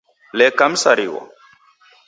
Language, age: Taita, 19-29